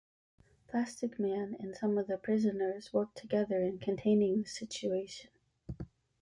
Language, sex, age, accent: English, female, 19-29, United States English